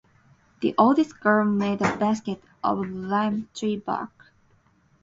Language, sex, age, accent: English, female, 19-29, United States English